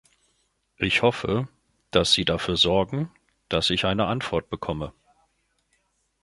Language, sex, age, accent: German, male, 40-49, Deutschland Deutsch